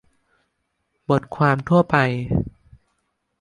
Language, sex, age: Thai, male, under 19